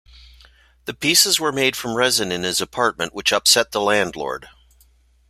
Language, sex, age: English, male, 50-59